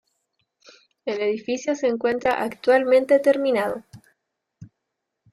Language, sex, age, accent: Spanish, male, 19-29, México